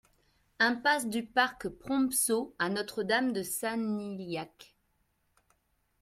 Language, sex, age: French, female, 40-49